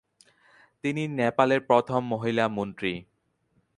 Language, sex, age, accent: Bengali, male, 19-29, fluent